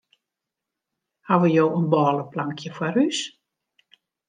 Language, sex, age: Western Frisian, female, 60-69